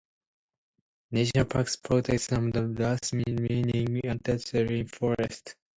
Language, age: English, 19-29